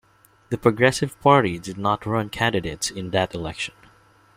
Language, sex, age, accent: English, male, 19-29, Filipino